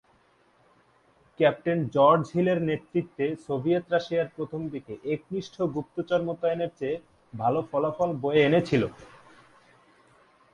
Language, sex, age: Bengali, male, 19-29